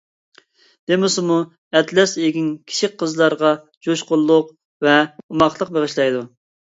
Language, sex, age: Uyghur, male, 30-39